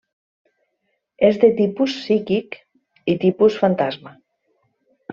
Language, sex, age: Catalan, female, 50-59